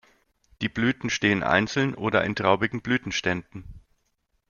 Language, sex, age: German, male, 30-39